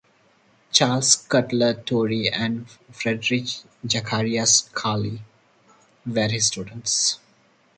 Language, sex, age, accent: English, male, 30-39, India and South Asia (India, Pakistan, Sri Lanka); Singaporean English